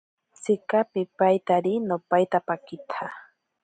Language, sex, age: Ashéninka Perené, female, 19-29